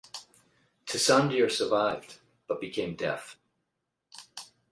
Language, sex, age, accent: English, male, 50-59, United States English